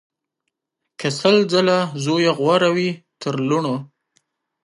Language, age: Pashto, 19-29